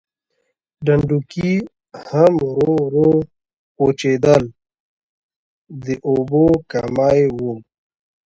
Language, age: Pashto, 19-29